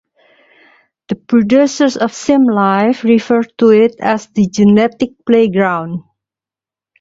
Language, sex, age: English, female, 40-49